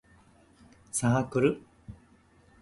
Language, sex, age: Japanese, male, 50-59